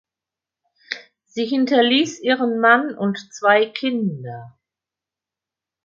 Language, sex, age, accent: German, female, 60-69, Deutschland Deutsch